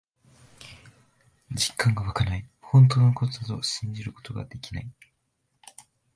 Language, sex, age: Japanese, male, 19-29